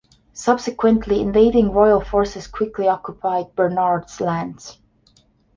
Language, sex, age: English, female, 19-29